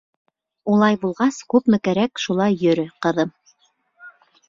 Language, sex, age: Bashkir, female, 30-39